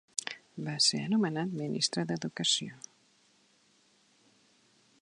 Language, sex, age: Catalan, female, 40-49